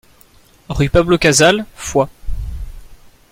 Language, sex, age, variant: French, male, 19-29, Français de métropole